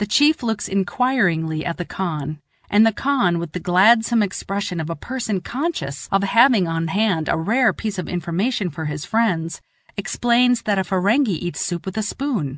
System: none